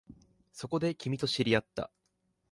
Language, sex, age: Japanese, male, 19-29